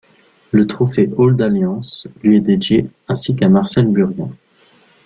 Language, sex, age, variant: French, male, 19-29, Français de métropole